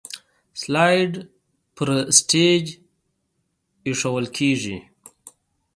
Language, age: Pashto, 30-39